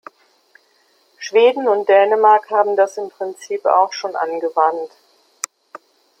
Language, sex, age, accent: German, female, 50-59, Deutschland Deutsch